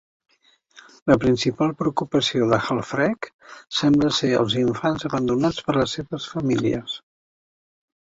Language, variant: Catalan, Central